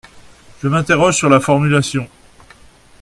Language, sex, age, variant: French, male, 40-49, Français de métropole